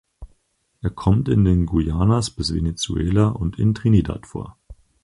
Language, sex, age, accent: German, male, 19-29, Deutschland Deutsch